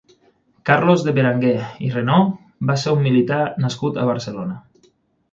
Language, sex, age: Catalan, male, 30-39